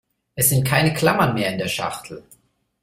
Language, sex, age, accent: German, male, 30-39, Deutschland Deutsch